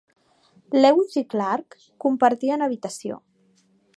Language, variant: Catalan, Central